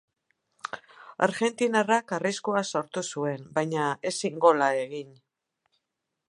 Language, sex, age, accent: Basque, female, 50-59, Mendebalekoa (Araba, Bizkaia, Gipuzkoako mendebaleko herri batzuk)